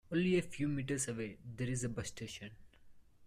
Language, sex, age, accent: English, male, 19-29, India and South Asia (India, Pakistan, Sri Lanka)